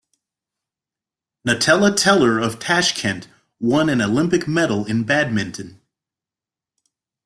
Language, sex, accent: English, male, United States English